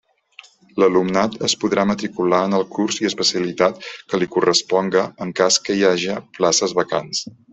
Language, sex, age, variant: Catalan, male, 50-59, Central